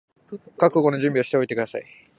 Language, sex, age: Japanese, male, under 19